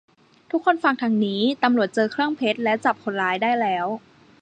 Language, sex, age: Thai, female, under 19